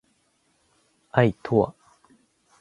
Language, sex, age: Japanese, male, 19-29